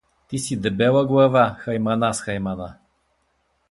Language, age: Bulgarian, 60-69